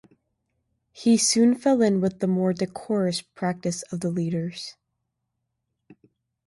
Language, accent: English, United States English